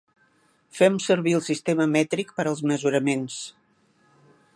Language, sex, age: Catalan, female, 50-59